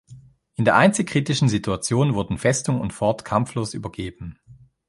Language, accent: German, Schweizerdeutsch